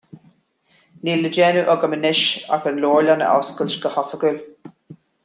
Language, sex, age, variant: Irish, male, 50-59, Gaeilge Uladh